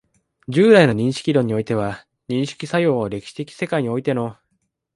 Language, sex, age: Japanese, male, 19-29